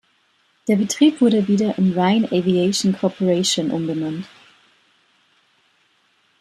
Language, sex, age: German, female, 30-39